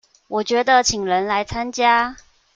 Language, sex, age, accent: Chinese, female, 19-29, 出生地：新北市